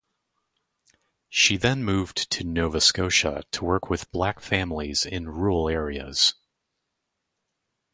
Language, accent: English, United States English